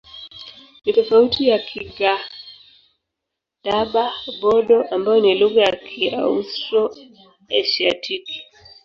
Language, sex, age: Swahili, female, 19-29